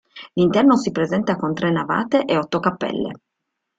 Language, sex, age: Italian, female, 40-49